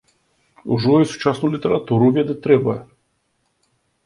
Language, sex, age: Belarusian, male, 30-39